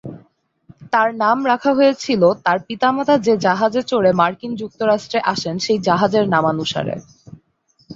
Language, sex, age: Bengali, female, 19-29